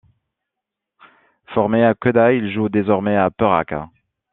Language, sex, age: French, male, 30-39